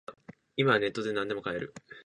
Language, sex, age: Japanese, male, 19-29